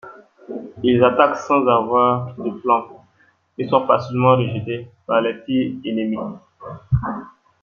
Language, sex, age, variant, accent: French, male, 30-39, Français d'Afrique subsaharienne et des îles africaines, Français de Côte d’Ivoire